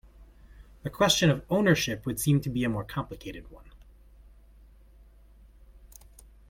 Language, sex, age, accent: English, male, 19-29, United States English